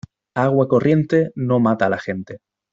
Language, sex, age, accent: Spanish, male, 30-39, España: Centro-Sur peninsular (Madrid, Toledo, Castilla-La Mancha)